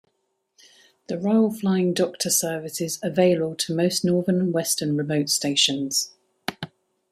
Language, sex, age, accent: English, female, 40-49, England English